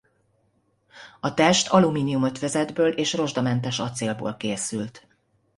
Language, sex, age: Hungarian, female, 50-59